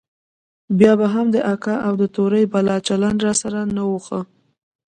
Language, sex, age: Pashto, female, 19-29